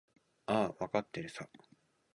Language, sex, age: Japanese, male, 19-29